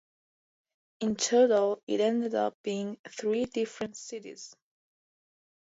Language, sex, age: English, female, under 19